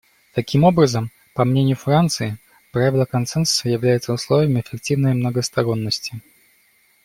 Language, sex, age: Russian, male, 19-29